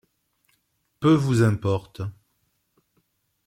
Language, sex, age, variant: French, male, 50-59, Français de métropole